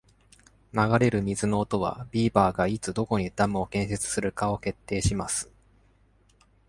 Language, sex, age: Japanese, male, 19-29